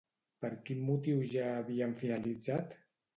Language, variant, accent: Catalan, Central, central